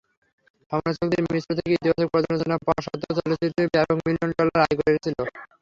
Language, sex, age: Bengali, male, under 19